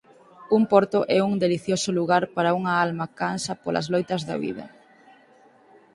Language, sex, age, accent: Galician, female, 19-29, Normativo (estándar)